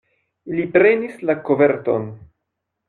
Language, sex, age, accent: Esperanto, male, 19-29, Internacia